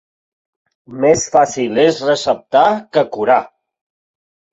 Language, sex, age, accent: Catalan, male, 40-49, Català central